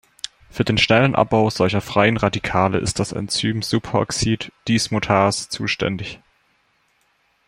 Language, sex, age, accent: German, male, under 19, Deutschland Deutsch